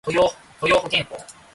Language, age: Japanese, 19-29